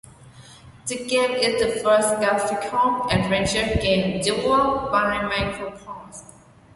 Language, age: English, 19-29